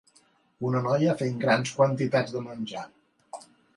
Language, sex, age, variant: Catalan, male, 40-49, Central